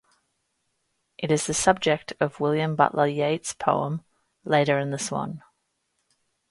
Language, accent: English, Australian English